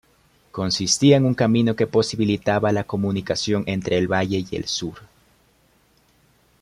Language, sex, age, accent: Spanish, male, under 19, Andino-Pacífico: Colombia, Perú, Ecuador, oeste de Bolivia y Venezuela andina